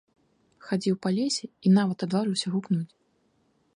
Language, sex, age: Belarusian, female, 30-39